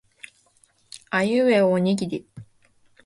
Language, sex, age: Japanese, female, 19-29